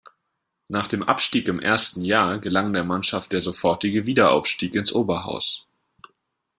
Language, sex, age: German, male, 19-29